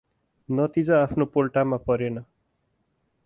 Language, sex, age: Nepali, male, 30-39